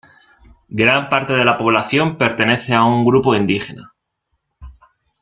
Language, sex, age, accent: Spanish, male, 19-29, España: Centro-Sur peninsular (Madrid, Toledo, Castilla-La Mancha)